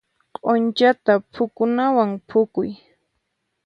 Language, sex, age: Puno Quechua, female, 19-29